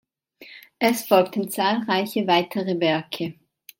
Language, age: German, 19-29